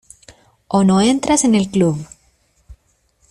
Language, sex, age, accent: Spanish, female, 19-29, Chileno: Chile, Cuyo